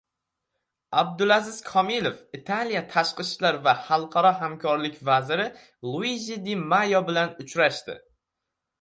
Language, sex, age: Uzbek, male, 19-29